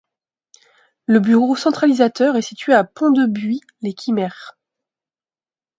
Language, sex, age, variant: French, female, 30-39, Français de métropole